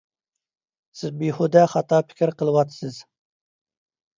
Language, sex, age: Uyghur, male, 30-39